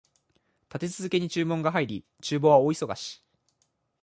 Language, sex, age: Japanese, male, 19-29